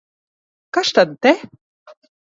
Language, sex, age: Latvian, female, 30-39